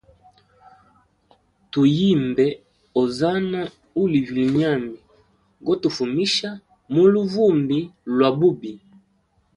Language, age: Hemba, 19-29